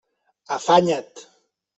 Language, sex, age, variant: Catalan, male, 30-39, Central